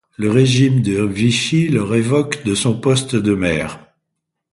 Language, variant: French, Français de métropole